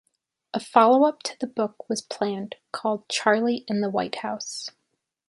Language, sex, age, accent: English, female, 19-29, United States English